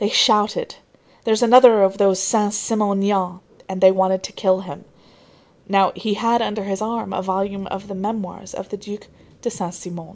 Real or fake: real